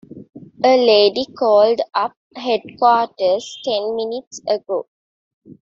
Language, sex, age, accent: English, female, 19-29, India and South Asia (India, Pakistan, Sri Lanka)